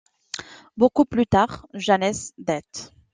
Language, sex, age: French, female, 30-39